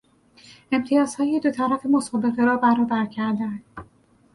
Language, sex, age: Persian, female, 40-49